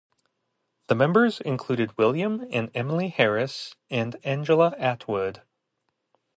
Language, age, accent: English, 30-39, United States English